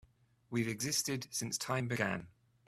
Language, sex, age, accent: English, male, 40-49, England English